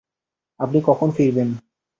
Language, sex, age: Bengali, male, 19-29